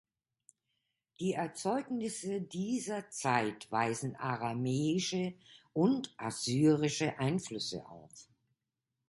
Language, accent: German, Deutschland Deutsch